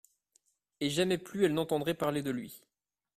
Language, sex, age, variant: French, male, 30-39, Français de métropole